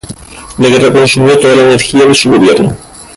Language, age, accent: Spanish, 19-29, España: Islas Canarias